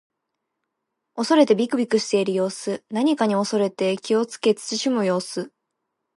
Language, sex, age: Japanese, female, under 19